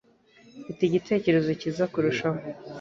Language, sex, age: Kinyarwanda, female, under 19